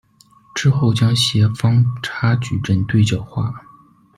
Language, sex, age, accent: Chinese, male, 19-29, 出生地：黑龙江省